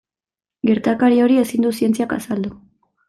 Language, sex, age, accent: Basque, female, 19-29, Erdialdekoa edo Nafarra (Gipuzkoa, Nafarroa)